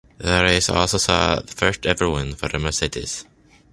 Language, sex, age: English, male, 19-29